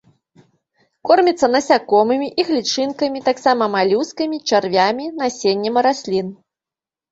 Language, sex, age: Belarusian, female, 30-39